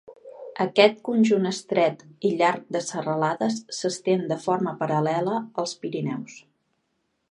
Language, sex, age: Catalan, female, 40-49